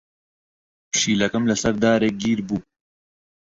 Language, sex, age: Central Kurdish, male, 19-29